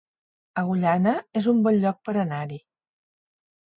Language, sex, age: Catalan, female, 60-69